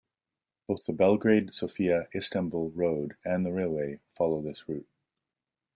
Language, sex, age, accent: English, male, 40-49, Canadian English